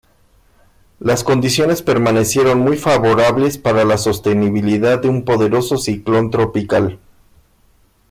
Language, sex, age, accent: Spanish, male, 40-49, México